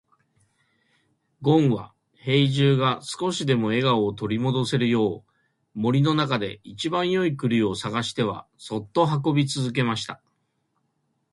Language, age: Japanese, 60-69